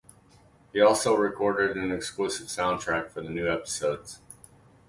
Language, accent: English, United States English